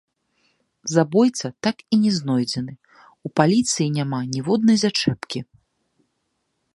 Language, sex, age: Belarusian, female, 30-39